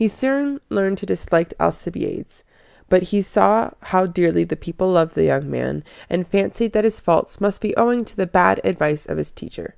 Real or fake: real